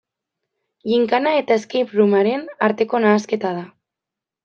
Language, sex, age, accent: Basque, female, 19-29, Mendebalekoa (Araba, Bizkaia, Gipuzkoako mendebaleko herri batzuk)